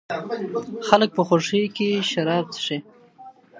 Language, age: Pashto, 19-29